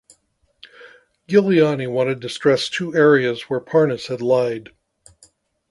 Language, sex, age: English, male, 60-69